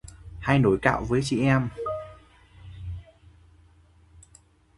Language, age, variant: Vietnamese, 19-29, Hà Nội